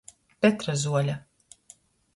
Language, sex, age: Latgalian, female, 40-49